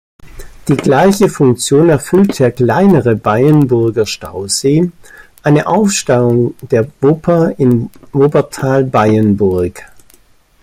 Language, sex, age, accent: German, male, 50-59, Deutschland Deutsch